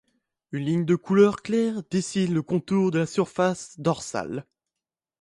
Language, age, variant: French, 19-29, Français de métropole